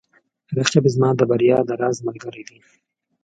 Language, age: Pashto, 30-39